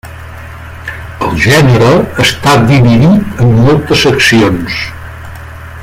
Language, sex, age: Catalan, male, 60-69